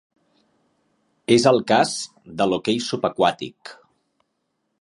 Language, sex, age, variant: Catalan, male, 40-49, Central